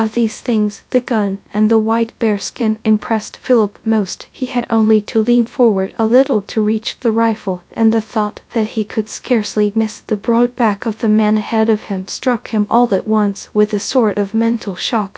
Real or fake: fake